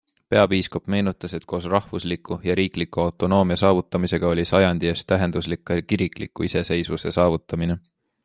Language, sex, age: Estonian, male, 19-29